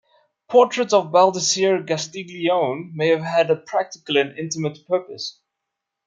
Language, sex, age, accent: English, male, 30-39, Southern African (South Africa, Zimbabwe, Namibia)